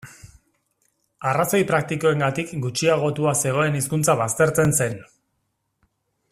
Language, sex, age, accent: Basque, male, 40-49, Erdialdekoa edo Nafarra (Gipuzkoa, Nafarroa)